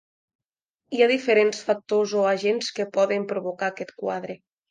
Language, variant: Catalan, Nord-Occidental